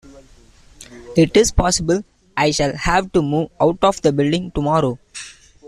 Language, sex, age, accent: English, male, 19-29, India and South Asia (India, Pakistan, Sri Lanka)